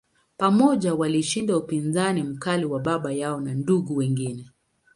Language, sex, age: Swahili, female, 30-39